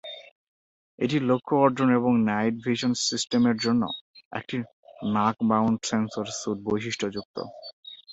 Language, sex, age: Bengali, male, under 19